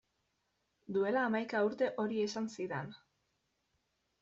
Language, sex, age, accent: Basque, female, 19-29, Mendebalekoa (Araba, Bizkaia, Gipuzkoako mendebaleko herri batzuk)